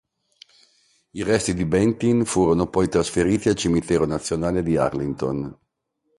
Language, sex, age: Italian, male, 50-59